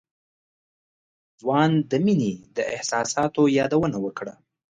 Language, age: Pashto, 19-29